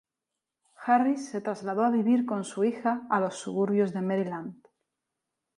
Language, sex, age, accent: Spanish, female, 30-39, España: Sur peninsular (Andalucia, Extremadura, Murcia)